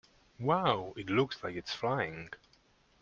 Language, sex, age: English, male, 30-39